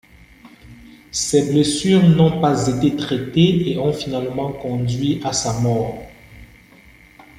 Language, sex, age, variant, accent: French, male, 19-29, Français d'Afrique subsaharienne et des îles africaines, Français du Cameroun